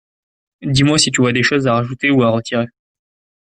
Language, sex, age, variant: French, male, 19-29, Français d'Europe